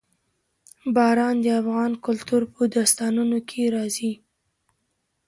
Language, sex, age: Pashto, female, 19-29